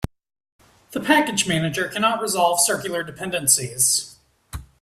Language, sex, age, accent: English, male, 19-29, United States English